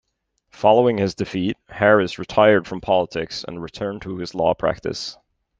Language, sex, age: English, male, 30-39